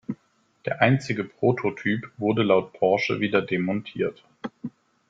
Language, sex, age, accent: German, male, 30-39, Deutschland Deutsch